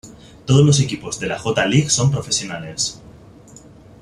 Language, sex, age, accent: Spanish, male, 19-29, España: Islas Canarias